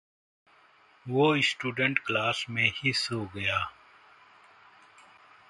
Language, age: Hindi, 40-49